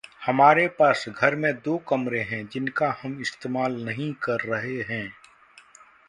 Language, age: Hindi, 40-49